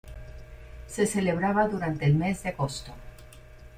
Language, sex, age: Spanish, female, 40-49